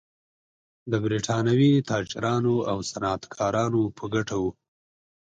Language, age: Pashto, 30-39